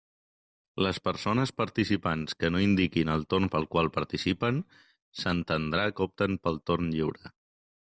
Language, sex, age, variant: Catalan, male, 30-39, Central